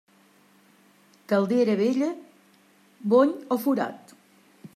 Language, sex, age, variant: Catalan, female, 70-79, Central